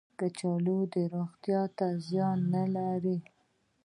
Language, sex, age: Pashto, female, 19-29